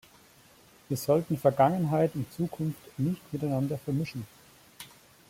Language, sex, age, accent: German, male, 30-39, Deutschland Deutsch